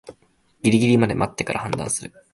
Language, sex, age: Japanese, male, 19-29